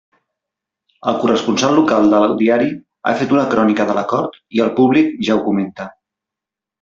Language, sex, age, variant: Catalan, male, 40-49, Central